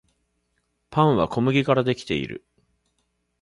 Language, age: Japanese, 40-49